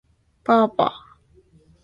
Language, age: Chinese, 19-29